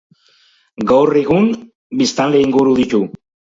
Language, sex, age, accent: Basque, male, 60-69, Mendebalekoa (Araba, Bizkaia, Gipuzkoako mendebaleko herri batzuk)